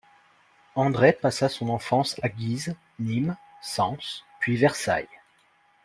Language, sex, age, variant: French, male, 30-39, Français de métropole